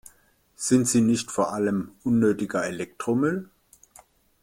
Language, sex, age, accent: German, male, 50-59, Deutschland Deutsch